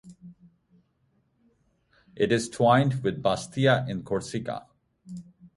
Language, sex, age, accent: English, male, 40-49, India and South Asia (India, Pakistan, Sri Lanka)